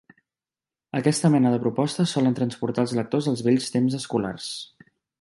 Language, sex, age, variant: Catalan, male, 30-39, Central